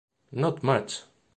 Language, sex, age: English, male, 40-49